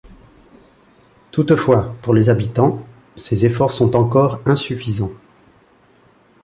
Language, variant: French, Français de métropole